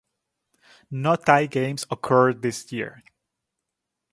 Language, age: English, 19-29